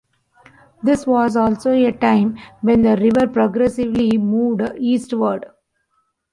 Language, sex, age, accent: English, female, 40-49, India and South Asia (India, Pakistan, Sri Lanka)